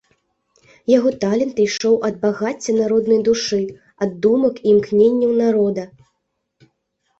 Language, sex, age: Belarusian, female, 19-29